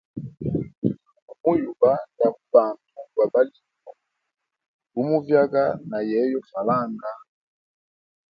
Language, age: Hemba, 40-49